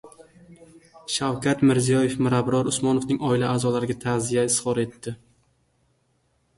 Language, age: Uzbek, 19-29